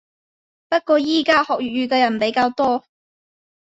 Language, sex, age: Cantonese, female, 19-29